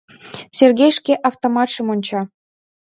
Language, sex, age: Mari, female, 19-29